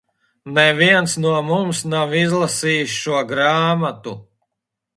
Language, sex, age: Latvian, male, 40-49